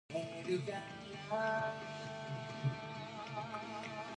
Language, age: English, under 19